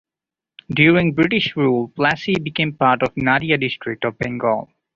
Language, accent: English, India and South Asia (India, Pakistan, Sri Lanka)